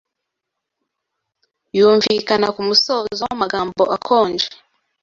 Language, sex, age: Kinyarwanda, female, 19-29